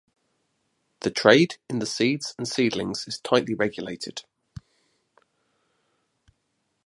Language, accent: English, England English